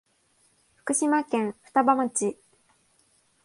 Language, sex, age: Japanese, female, 19-29